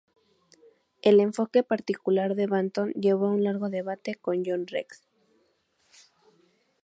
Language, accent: Spanish, México